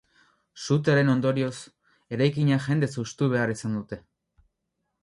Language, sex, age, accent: Basque, male, 19-29, Mendebalekoa (Araba, Bizkaia, Gipuzkoako mendebaleko herri batzuk)